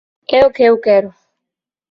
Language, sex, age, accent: Galician, female, 30-39, Normativo (estándar)